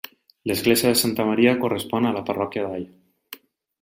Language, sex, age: Catalan, male, 30-39